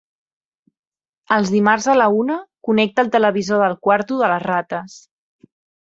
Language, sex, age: Catalan, female, 30-39